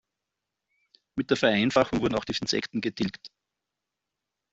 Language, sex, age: German, male, 50-59